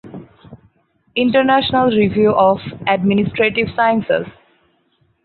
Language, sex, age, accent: English, female, 19-29, India and South Asia (India, Pakistan, Sri Lanka)